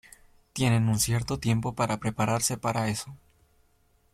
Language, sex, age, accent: Spanish, male, 19-29, Andino-Pacífico: Colombia, Perú, Ecuador, oeste de Bolivia y Venezuela andina